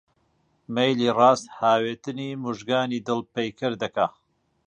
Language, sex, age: Central Kurdish, male, 40-49